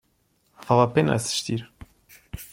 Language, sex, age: Portuguese, male, 19-29